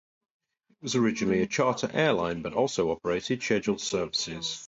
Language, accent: English, England English